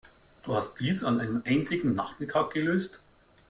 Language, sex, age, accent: German, male, 50-59, Deutschland Deutsch